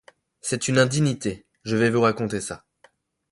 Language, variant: French, Français de métropole